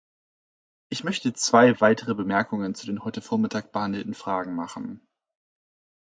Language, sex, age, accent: German, male, 19-29, Deutschland Deutsch